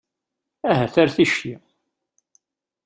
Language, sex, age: Kabyle, male, 50-59